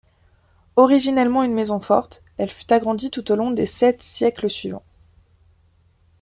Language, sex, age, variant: French, female, 19-29, Français de métropole